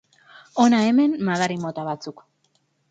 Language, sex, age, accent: Basque, female, 30-39, Mendebalekoa (Araba, Bizkaia, Gipuzkoako mendebaleko herri batzuk)